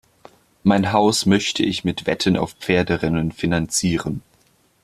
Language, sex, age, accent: German, male, under 19, Deutschland Deutsch